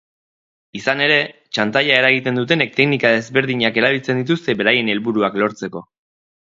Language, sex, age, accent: Basque, male, 30-39, Erdialdekoa edo Nafarra (Gipuzkoa, Nafarroa)